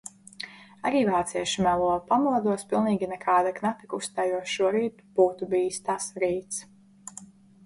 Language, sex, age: Latvian, female, 19-29